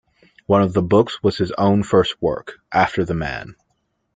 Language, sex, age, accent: English, male, 19-29, United States English